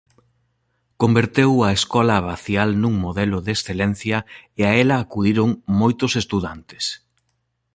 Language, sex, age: Galician, male, 40-49